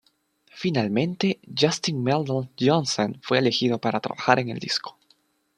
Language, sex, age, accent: Spanish, male, 19-29, Andino-Pacífico: Colombia, Perú, Ecuador, oeste de Bolivia y Venezuela andina